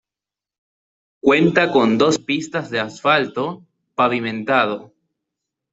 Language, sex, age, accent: Spanish, male, 19-29, Andino-Pacífico: Colombia, Perú, Ecuador, oeste de Bolivia y Venezuela andina